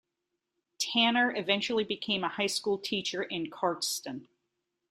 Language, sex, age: English, female, 50-59